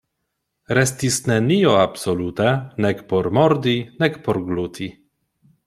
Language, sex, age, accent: Esperanto, male, 30-39, Internacia